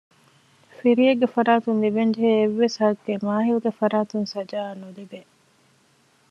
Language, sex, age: Divehi, female, 40-49